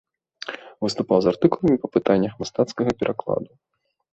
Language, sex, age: Belarusian, male, 19-29